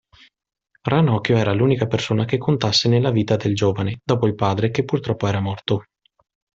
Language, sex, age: Italian, male, 30-39